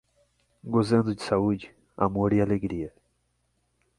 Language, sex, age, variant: Portuguese, male, 30-39, Portuguese (Brasil)